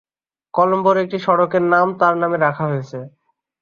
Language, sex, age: Bengali, male, 19-29